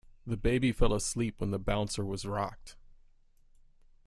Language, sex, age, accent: English, male, 19-29, United States English